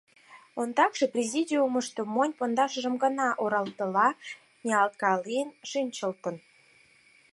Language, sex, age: Mari, female, 19-29